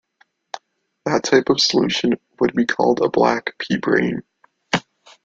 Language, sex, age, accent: English, male, 19-29, United States English